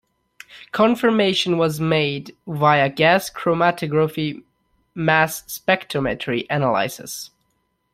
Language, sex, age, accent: English, male, 19-29, United States English